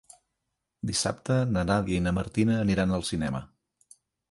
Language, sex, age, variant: Catalan, male, 50-59, Central